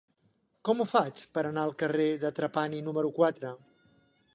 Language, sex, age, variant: Catalan, male, 50-59, Central